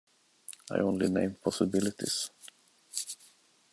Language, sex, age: English, male, 30-39